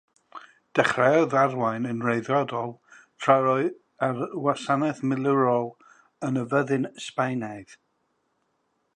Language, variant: Welsh, South-Eastern Welsh